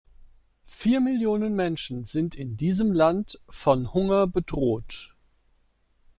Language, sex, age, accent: German, male, 50-59, Deutschland Deutsch